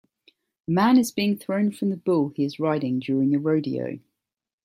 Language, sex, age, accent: English, female, 40-49, England English